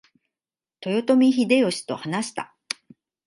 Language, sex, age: Japanese, female, 40-49